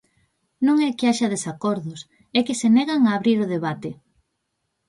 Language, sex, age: Galician, female, 19-29